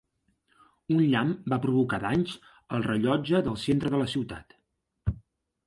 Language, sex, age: Catalan, male, 40-49